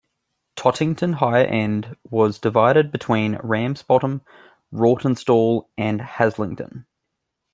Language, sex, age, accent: English, male, 30-39, Australian English